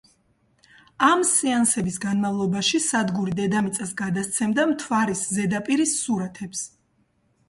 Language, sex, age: Georgian, female, 30-39